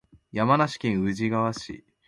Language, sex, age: Japanese, male, 19-29